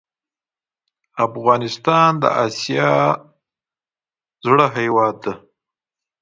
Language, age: Pashto, 40-49